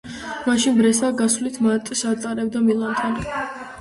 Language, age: Georgian, under 19